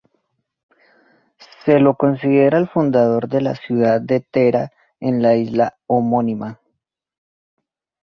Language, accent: Spanish, Andino-Pacífico: Colombia, Perú, Ecuador, oeste de Bolivia y Venezuela andina